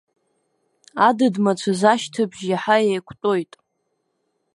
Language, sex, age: Abkhazian, female, under 19